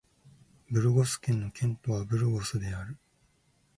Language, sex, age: Japanese, male, 19-29